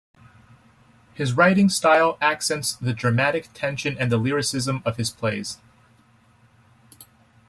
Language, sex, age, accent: English, male, 19-29, United States English